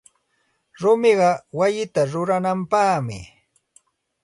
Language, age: Santa Ana de Tusi Pasco Quechua, 40-49